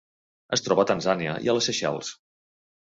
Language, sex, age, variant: Catalan, male, 30-39, Central